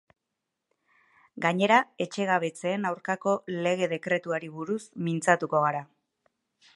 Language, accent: Basque, Erdialdekoa edo Nafarra (Gipuzkoa, Nafarroa)